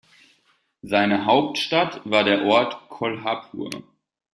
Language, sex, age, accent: German, male, 19-29, Deutschland Deutsch